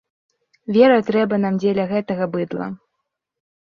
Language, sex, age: Belarusian, female, 19-29